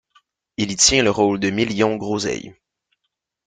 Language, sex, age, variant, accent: French, male, 19-29, Français d'Amérique du Nord, Français du Canada